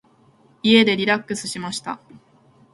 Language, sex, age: Japanese, female, 19-29